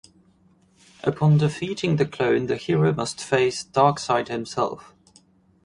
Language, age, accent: English, 19-29, England English